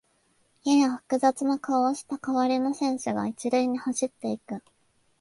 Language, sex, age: Japanese, female, 19-29